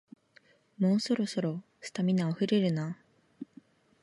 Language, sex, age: Japanese, female, 19-29